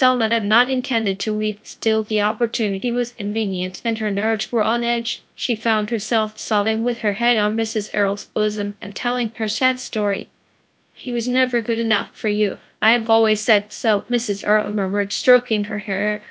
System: TTS, GlowTTS